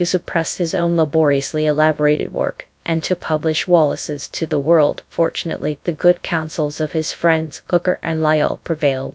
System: TTS, GradTTS